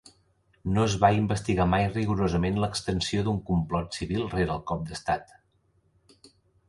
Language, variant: Catalan, Central